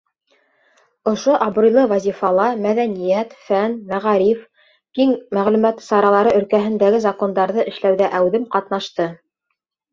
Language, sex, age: Bashkir, female, 30-39